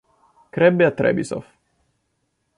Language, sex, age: Italian, male, 19-29